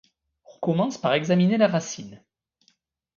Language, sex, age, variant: French, male, 40-49, Français de métropole